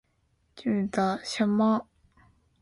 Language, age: Chinese, 19-29